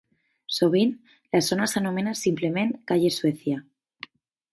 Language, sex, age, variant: Catalan, female, 19-29, Nord-Occidental